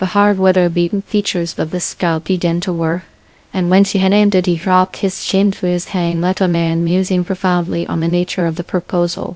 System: TTS, VITS